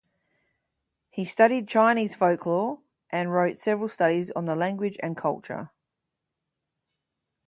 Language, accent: English, Australian English